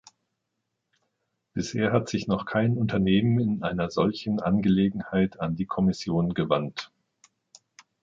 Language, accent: German, Deutschland Deutsch